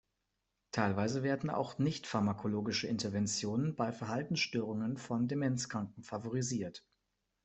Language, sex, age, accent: German, male, 19-29, Deutschland Deutsch